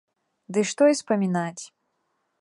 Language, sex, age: Belarusian, female, under 19